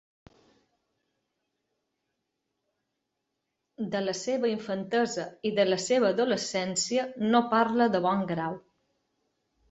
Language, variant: Catalan, Balear